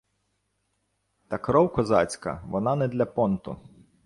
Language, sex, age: Ukrainian, male, 40-49